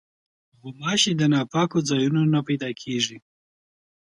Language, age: Pashto, 19-29